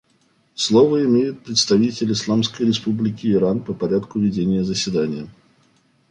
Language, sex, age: Russian, male, 40-49